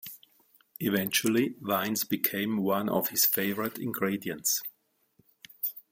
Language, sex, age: English, male, 60-69